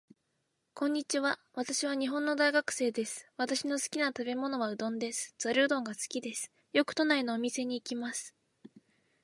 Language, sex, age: Japanese, female, 19-29